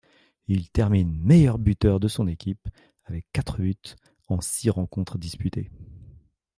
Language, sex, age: French, male, 40-49